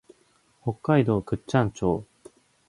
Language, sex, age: Japanese, male, 19-29